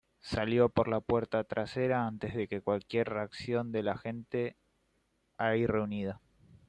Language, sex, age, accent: Spanish, male, 19-29, Rioplatense: Argentina, Uruguay, este de Bolivia, Paraguay